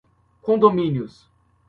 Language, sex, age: Portuguese, male, under 19